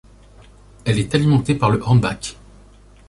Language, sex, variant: French, male, Français de métropole